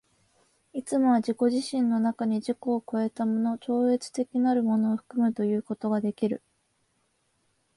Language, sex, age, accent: Japanese, female, 19-29, 関東